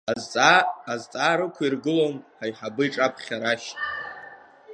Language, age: Abkhazian, under 19